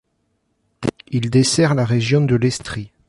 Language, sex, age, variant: French, male, 30-39, Français de métropole